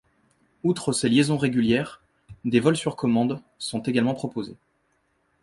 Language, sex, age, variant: French, male, 19-29, Français de métropole